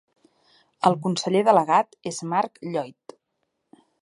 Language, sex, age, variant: Catalan, female, 30-39, Central